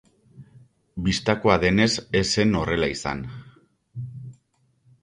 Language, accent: Basque, Erdialdekoa edo Nafarra (Gipuzkoa, Nafarroa)